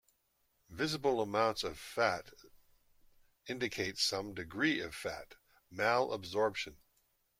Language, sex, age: English, male, 60-69